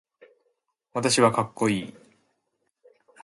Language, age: Japanese, 19-29